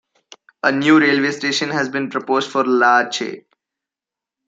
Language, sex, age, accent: English, male, 19-29, India and South Asia (India, Pakistan, Sri Lanka)